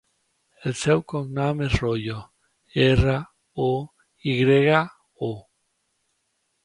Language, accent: Catalan, valencià